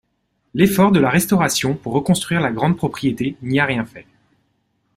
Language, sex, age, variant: French, male, 30-39, Français de métropole